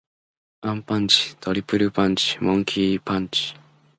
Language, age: Japanese, 19-29